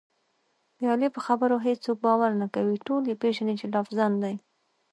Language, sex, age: Pashto, female, 19-29